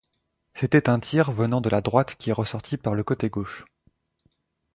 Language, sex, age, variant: French, male, 19-29, Français de métropole